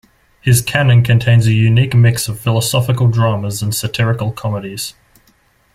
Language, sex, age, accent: English, male, under 19, Australian English